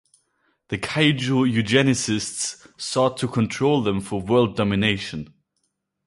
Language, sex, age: English, male, 19-29